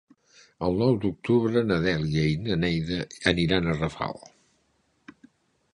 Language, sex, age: Catalan, male, 60-69